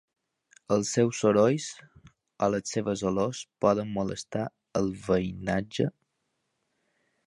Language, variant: Catalan, Balear